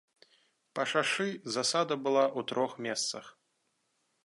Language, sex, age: Belarusian, male, 19-29